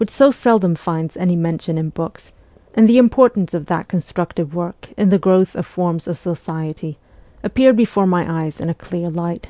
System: none